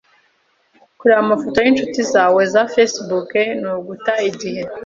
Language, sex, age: Kinyarwanda, female, 19-29